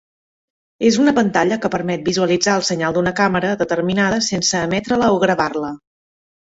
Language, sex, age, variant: Catalan, female, 40-49, Central